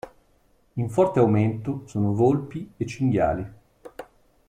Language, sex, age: Italian, male, 40-49